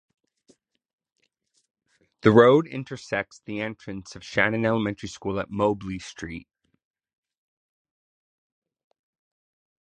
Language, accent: English, United States English